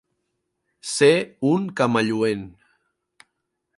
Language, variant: Catalan, Central